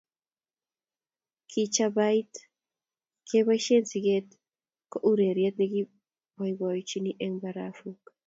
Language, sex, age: Kalenjin, female, 19-29